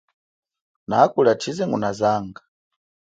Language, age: Chokwe, 19-29